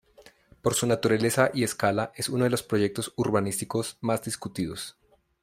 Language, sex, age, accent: Spanish, male, 30-39, Andino-Pacífico: Colombia, Perú, Ecuador, oeste de Bolivia y Venezuela andina